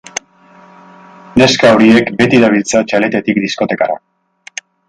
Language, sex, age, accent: Basque, male, 50-59, Erdialdekoa edo Nafarra (Gipuzkoa, Nafarroa)